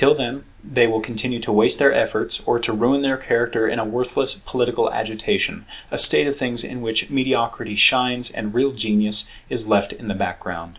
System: none